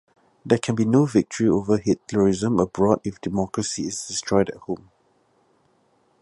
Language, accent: English, Singaporean English